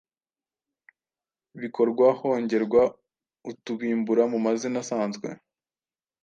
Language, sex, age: Kinyarwanda, male, 19-29